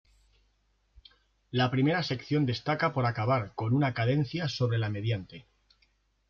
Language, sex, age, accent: Spanish, male, 40-49, España: Centro-Sur peninsular (Madrid, Toledo, Castilla-La Mancha)